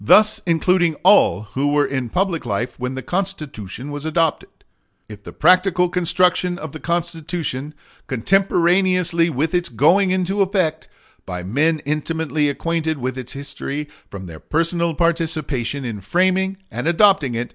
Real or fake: real